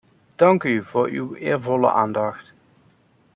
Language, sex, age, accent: Dutch, male, 30-39, Nederlands Nederlands